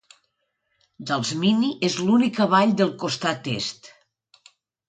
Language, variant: Catalan, Nord-Occidental